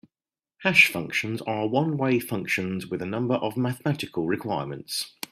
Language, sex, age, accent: English, male, 40-49, England English